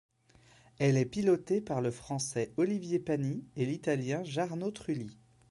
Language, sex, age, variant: French, male, 30-39, Français de métropole